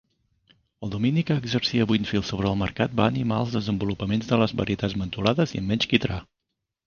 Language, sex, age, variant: Catalan, male, 40-49, Central